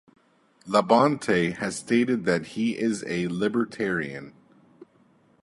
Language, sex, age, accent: English, male, 30-39, United States English